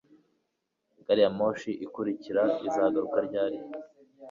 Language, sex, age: Kinyarwanda, male, 19-29